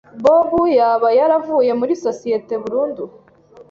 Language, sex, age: Kinyarwanda, female, 19-29